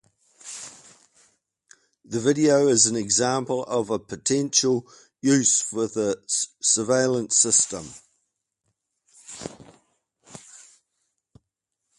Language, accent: English, New Zealand English